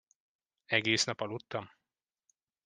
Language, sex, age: Hungarian, male, 19-29